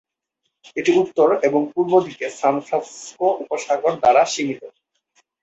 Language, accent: Bengali, Bangladeshi